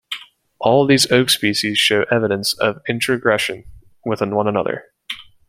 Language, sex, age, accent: English, male, 19-29, United States English